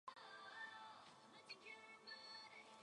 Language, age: English, under 19